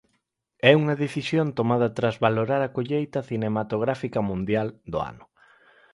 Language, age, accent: Galician, 19-29, Normativo (estándar)